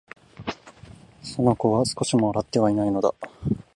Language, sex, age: Japanese, male, 19-29